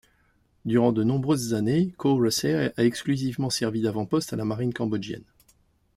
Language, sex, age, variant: French, male, 50-59, Français de métropole